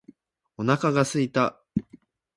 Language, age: Japanese, 19-29